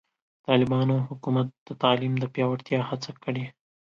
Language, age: Pashto, 19-29